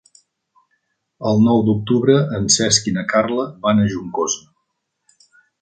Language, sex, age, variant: Catalan, male, 50-59, Septentrional